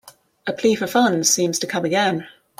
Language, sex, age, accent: English, female, 30-39, England English